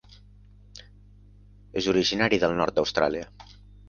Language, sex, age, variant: Catalan, male, under 19, Central